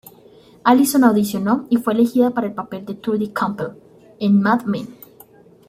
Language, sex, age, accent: Spanish, female, under 19, Andino-Pacífico: Colombia, Perú, Ecuador, oeste de Bolivia y Venezuela andina